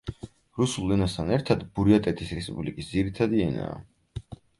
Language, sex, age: Georgian, male, 19-29